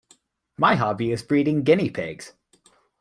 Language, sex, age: English, male, 19-29